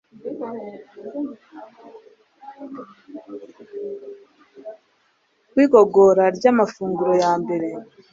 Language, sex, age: Kinyarwanda, female, 30-39